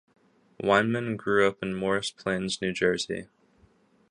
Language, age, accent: English, under 19, United States English